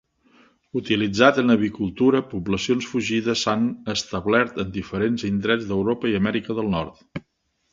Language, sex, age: Catalan, male, 70-79